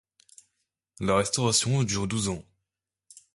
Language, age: French, 19-29